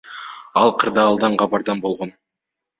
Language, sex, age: Kyrgyz, male, 19-29